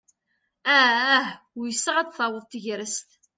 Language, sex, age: Kabyle, female, 40-49